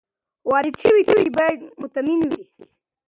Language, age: Pashto, 19-29